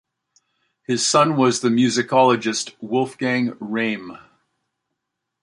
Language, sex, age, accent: English, male, 60-69, Canadian English